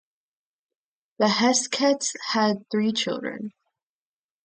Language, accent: English, United States English